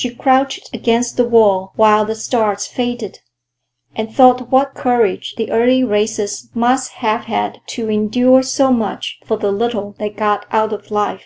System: none